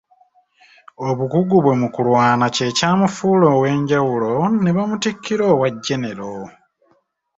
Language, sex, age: Ganda, male, 19-29